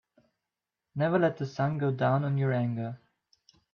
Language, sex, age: English, male, 19-29